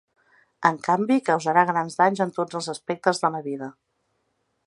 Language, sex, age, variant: Catalan, female, 40-49, Central